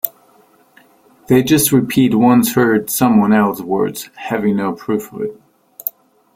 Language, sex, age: English, male, 30-39